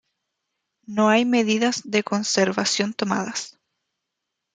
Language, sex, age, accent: Spanish, female, 30-39, Chileno: Chile, Cuyo